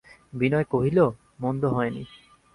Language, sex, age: Bengali, male, 19-29